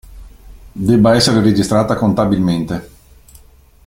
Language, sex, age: Italian, male, 40-49